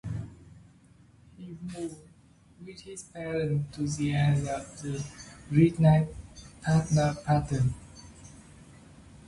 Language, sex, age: English, male, 19-29